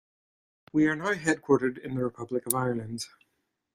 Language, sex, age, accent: English, male, 19-29, Irish English